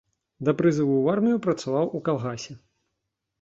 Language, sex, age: Belarusian, male, 19-29